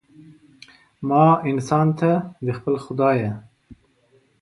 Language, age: Pashto, 30-39